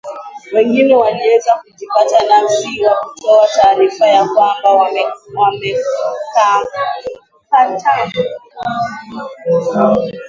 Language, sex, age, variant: Swahili, female, 19-29, Kiswahili cha Bara ya Kenya